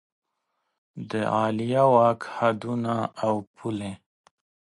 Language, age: Pashto, 40-49